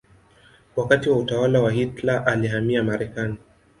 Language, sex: Swahili, male